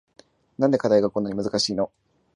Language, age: Japanese, 19-29